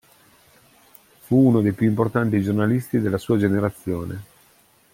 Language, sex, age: Italian, male, 50-59